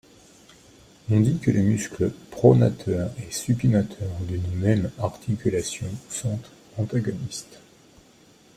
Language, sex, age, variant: French, male, 50-59, Français de métropole